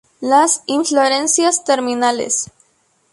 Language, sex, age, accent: Spanish, female, 19-29, México